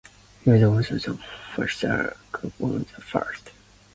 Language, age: English, 19-29